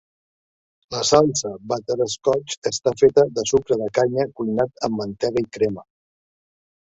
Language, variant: Catalan, Central